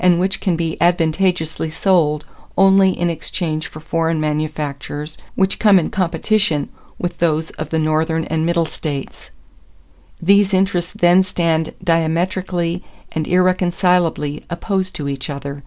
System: none